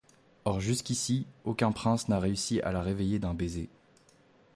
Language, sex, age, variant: French, male, 19-29, Français de métropole